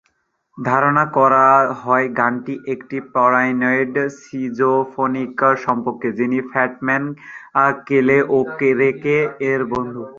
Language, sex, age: Bengali, male, 19-29